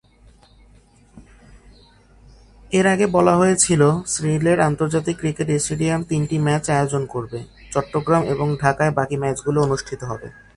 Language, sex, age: Bengali, male, 19-29